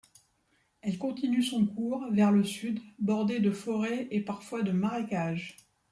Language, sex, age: French, female, 50-59